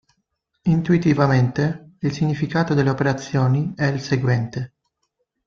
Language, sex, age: Italian, male, 19-29